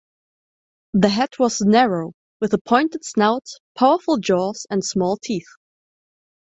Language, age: English, 19-29